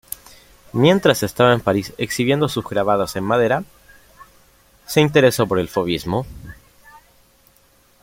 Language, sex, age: Spanish, male, under 19